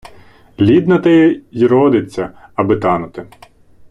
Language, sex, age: Ukrainian, male, 30-39